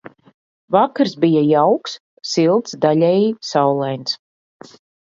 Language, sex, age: Latvian, female, 40-49